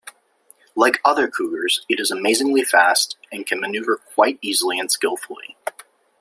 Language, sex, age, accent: English, male, 19-29, United States English